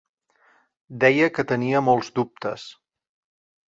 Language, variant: Catalan, Central